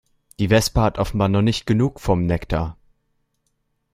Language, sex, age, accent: German, male, 19-29, Deutschland Deutsch